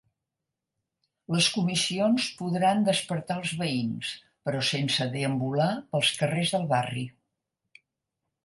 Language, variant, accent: Catalan, Central, central